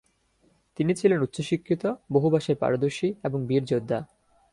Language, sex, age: Bengali, male, 19-29